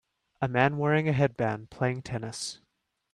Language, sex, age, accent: English, male, 30-39, United States English